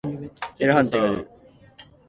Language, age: Japanese, under 19